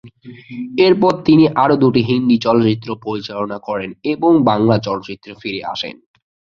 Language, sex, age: Bengali, male, 19-29